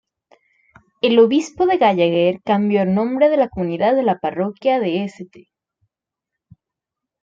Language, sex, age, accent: Spanish, female, 19-29, México